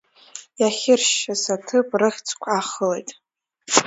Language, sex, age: Abkhazian, female, under 19